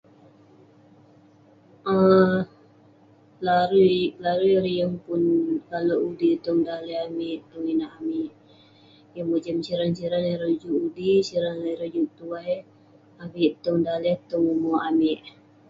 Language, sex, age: Western Penan, female, 19-29